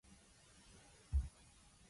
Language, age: English, 19-29